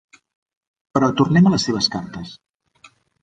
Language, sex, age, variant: Catalan, male, 40-49, Central